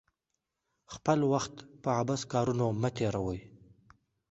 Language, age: Pashto, under 19